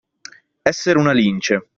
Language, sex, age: Italian, male, 19-29